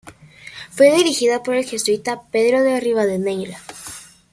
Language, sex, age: Spanish, female, 19-29